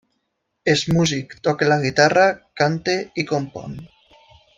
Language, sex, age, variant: Catalan, male, under 19, Nord-Occidental